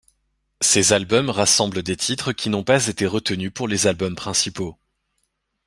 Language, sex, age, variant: French, male, 19-29, Français de métropole